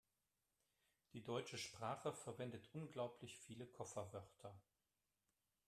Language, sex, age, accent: German, male, 50-59, Deutschland Deutsch